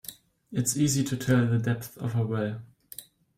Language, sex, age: English, male, 19-29